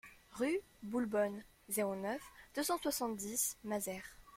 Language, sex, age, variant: French, female, under 19, Français de métropole